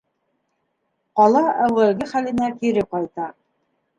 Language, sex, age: Bashkir, female, 60-69